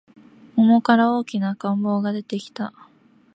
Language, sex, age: Japanese, female, 19-29